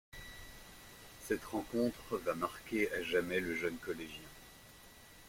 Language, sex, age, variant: French, male, 40-49, Français de métropole